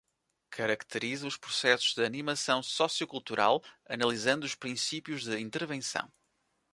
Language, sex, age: Portuguese, male, 30-39